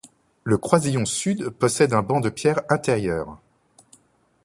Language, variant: French, Français de métropole